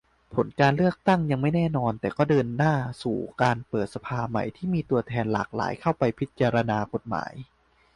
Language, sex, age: Thai, male, 19-29